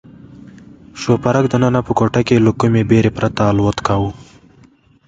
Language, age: Pashto, 19-29